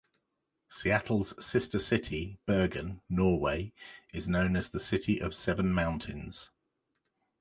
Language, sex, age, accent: English, male, 40-49, England English